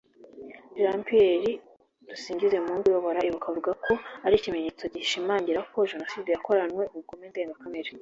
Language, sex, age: Kinyarwanda, female, 19-29